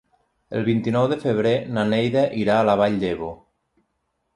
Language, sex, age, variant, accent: Catalan, male, 30-39, Nord-Occidental, nord-occidental; Lleidatà